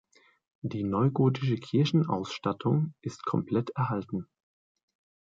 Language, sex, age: German, male, 30-39